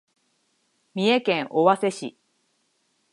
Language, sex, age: Japanese, female, 30-39